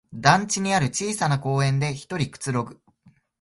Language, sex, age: Japanese, male, 19-29